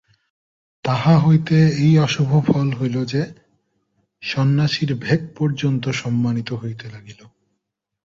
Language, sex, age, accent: Bengali, male, 19-29, প্রমিত